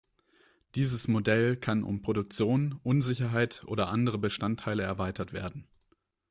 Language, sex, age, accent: German, male, 19-29, Deutschland Deutsch